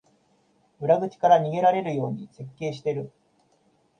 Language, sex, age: Japanese, male, 30-39